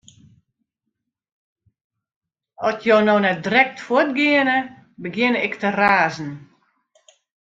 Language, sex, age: Western Frisian, female, 50-59